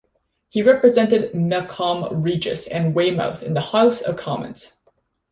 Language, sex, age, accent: English, female, 19-29, Canadian English